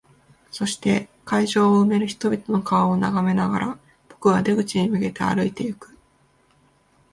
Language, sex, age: Japanese, female, 19-29